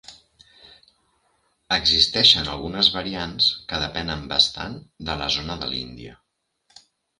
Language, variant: Catalan, Central